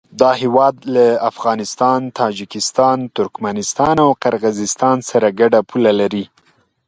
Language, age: Pashto, 19-29